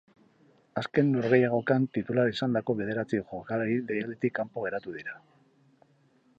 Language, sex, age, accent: Basque, male, 50-59, Mendebalekoa (Araba, Bizkaia, Gipuzkoako mendebaleko herri batzuk)